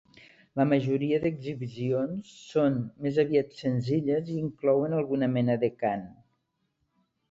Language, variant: Catalan, Nord-Occidental